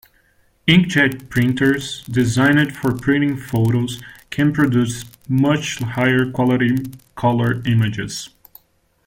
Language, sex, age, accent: English, male, 19-29, United States English